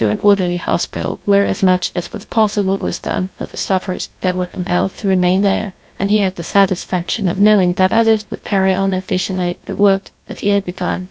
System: TTS, GlowTTS